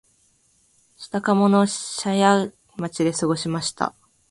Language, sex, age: Japanese, female, 19-29